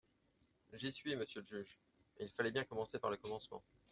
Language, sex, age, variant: French, male, 30-39, Français de métropole